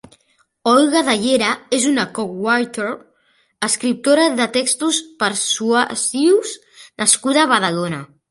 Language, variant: Catalan, Central